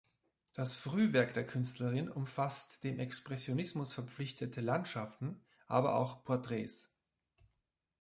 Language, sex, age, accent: German, male, 40-49, Österreichisches Deutsch